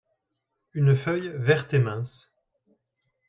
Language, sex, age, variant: French, male, 40-49, Français de métropole